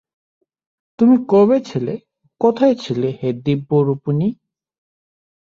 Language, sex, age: Bengali, male, 19-29